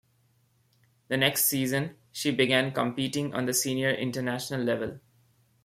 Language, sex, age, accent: English, male, 19-29, India and South Asia (India, Pakistan, Sri Lanka)